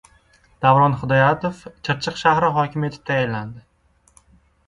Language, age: Uzbek, 19-29